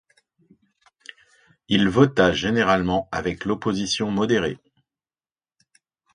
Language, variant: French, Français de métropole